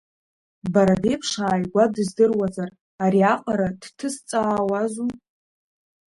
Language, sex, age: Abkhazian, female, under 19